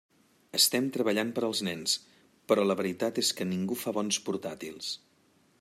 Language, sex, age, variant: Catalan, male, 40-49, Central